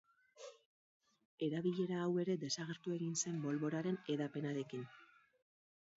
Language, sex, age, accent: Basque, female, 40-49, Mendebalekoa (Araba, Bizkaia, Gipuzkoako mendebaleko herri batzuk)